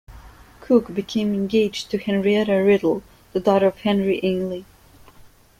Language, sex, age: English, female, 19-29